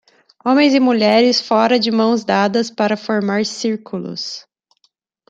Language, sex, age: Portuguese, female, 30-39